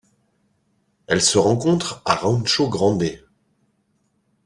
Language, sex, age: French, male, 40-49